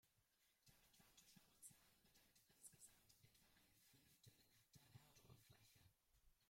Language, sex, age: German, male, 19-29